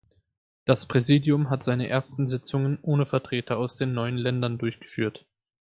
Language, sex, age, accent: German, male, 19-29, Deutschland Deutsch